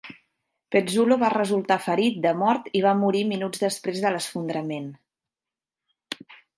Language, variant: Catalan, Central